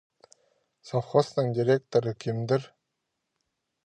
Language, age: Khakas, 19-29